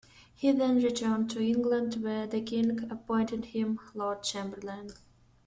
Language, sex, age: English, female, 19-29